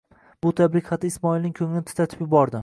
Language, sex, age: Uzbek, male, 19-29